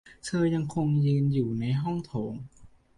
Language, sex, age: Thai, male, 19-29